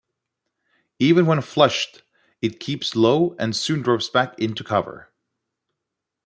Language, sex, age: English, male, 30-39